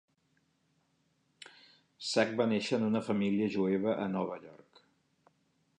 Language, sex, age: Catalan, male, 50-59